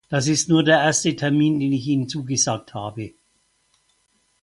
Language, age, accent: German, 70-79, Deutschland Deutsch